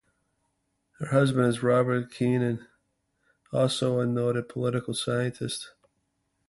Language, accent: English, United States English